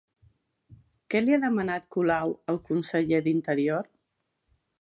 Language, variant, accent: Catalan, Central, central